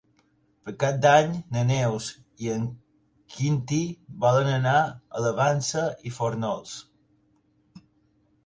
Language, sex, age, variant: Catalan, male, 40-49, Balear